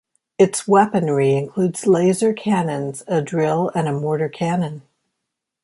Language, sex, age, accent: English, female, 60-69, United States English